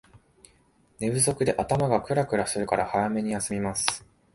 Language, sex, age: Japanese, male, 19-29